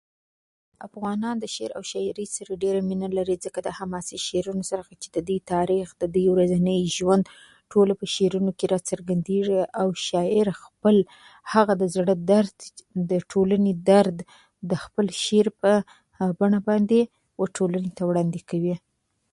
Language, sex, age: Pashto, female, 19-29